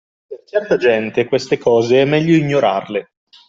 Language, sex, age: Italian, male, 30-39